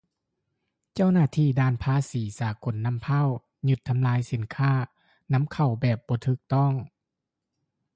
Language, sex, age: Lao, male, 30-39